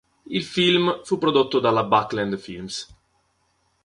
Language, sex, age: Italian, male, 19-29